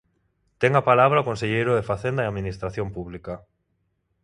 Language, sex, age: Galician, male, 19-29